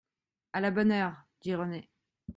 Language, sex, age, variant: French, female, 19-29, Français de métropole